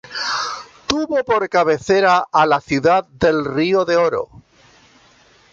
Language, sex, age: Spanish, female, 70-79